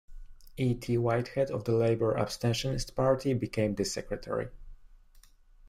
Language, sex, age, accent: English, male, under 19, United States English